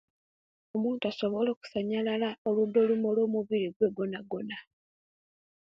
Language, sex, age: Kenyi, female, 19-29